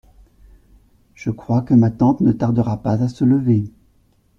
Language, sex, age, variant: French, male, 40-49, Français de métropole